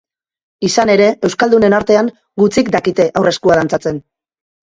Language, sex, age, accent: Basque, female, 40-49, Mendebalekoa (Araba, Bizkaia, Gipuzkoako mendebaleko herri batzuk)